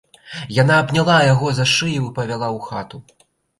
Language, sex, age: Belarusian, male, 19-29